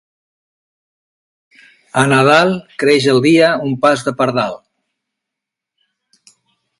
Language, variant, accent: Catalan, Central, central